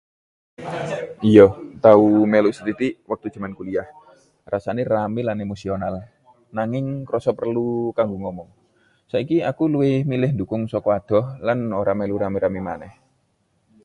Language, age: Javanese, 30-39